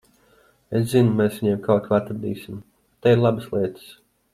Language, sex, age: Latvian, male, 19-29